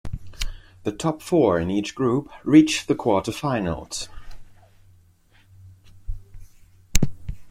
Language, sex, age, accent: English, male, 19-29, United States English